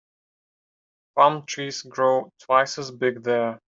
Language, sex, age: English, male, 19-29